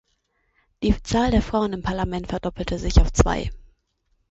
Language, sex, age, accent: German, female, 19-29, Deutschland Deutsch